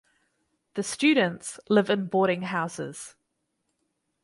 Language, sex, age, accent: English, female, 19-29, New Zealand English